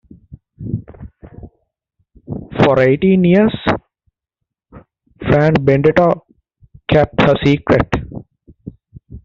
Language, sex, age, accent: English, male, 19-29, England English